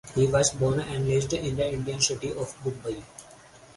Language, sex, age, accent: English, male, under 19, India and South Asia (India, Pakistan, Sri Lanka)